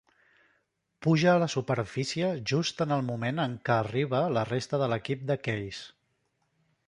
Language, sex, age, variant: Catalan, male, 40-49, Central